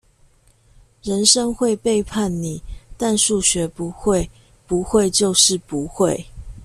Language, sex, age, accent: Chinese, female, 40-49, 出生地：臺南市